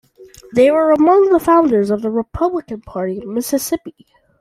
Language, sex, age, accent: English, male, under 19, United States English